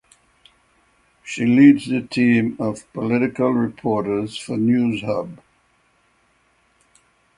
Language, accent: English, United States English